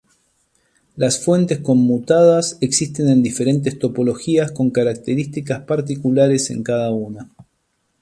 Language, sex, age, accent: Spanish, male, 40-49, Rioplatense: Argentina, Uruguay, este de Bolivia, Paraguay